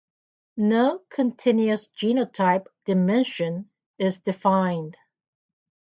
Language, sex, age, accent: English, female, 50-59, United States English